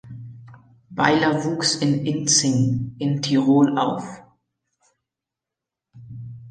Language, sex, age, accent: German, male, under 19, Deutschland Deutsch